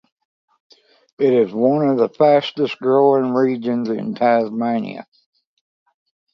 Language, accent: English, United States English